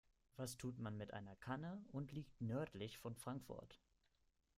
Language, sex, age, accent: German, male, 19-29, Deutschland Deutsch